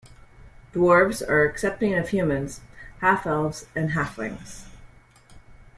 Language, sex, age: English, female, 40-49